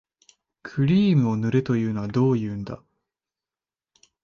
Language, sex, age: Japanese, male, 19-29